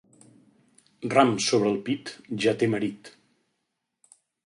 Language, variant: Catalan, Central